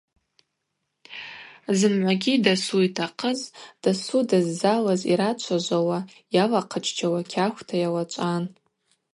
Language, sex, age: Abaza, female, 19-29